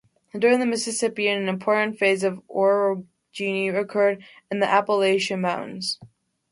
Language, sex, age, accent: English, female, under 19, United States English